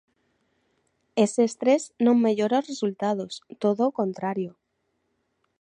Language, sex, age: Galician, female, 19-29